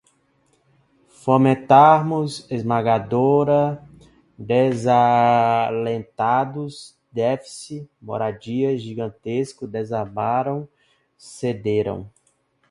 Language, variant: Portuguese, Portuguese (Brasil)